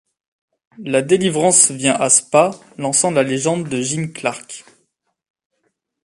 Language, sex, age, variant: French, male, 19-29, Français de métropole